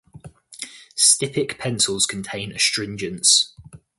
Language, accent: English, England English